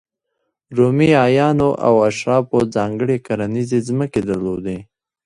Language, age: Pashto, 19-29